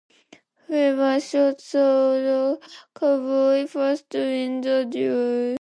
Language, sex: English, female